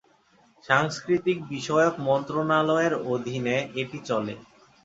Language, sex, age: Bengali, male, 19-29